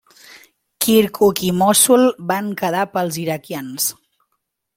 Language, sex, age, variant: Catalan, female, 19-29, Central